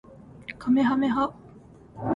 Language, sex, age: Japanese, female, 19-29